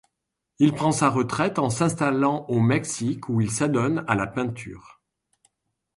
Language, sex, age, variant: French, male, 40-49, Français de métropole